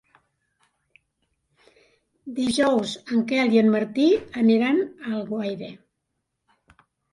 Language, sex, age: Catalan, female, 90+